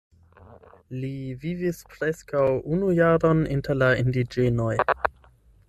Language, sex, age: Esperanto, male, 19-29